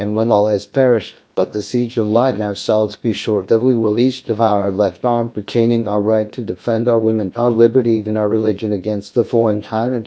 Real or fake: fake